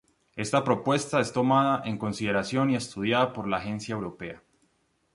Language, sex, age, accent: Spanish, male, 19-29, Andino-Pacífico: Colombia, Perú, Ecuador, oeste de Bolivia y Venezuela andina